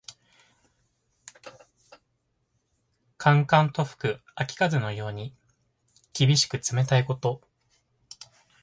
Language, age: Japanese, 19-29